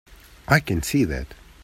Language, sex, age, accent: English, male, 30-39, England English